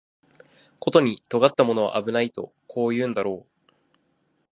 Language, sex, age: Japanese, male, 19-29